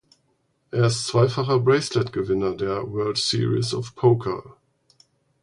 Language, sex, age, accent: German, male, 40-49, Deutschland Deutsch